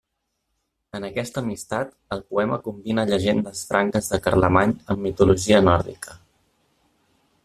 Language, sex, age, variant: Catalan, male, 30-39, Central